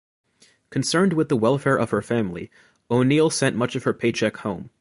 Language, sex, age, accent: English, male, 19-29, United States English